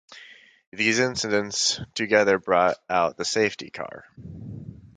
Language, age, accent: English, 19-29, United States English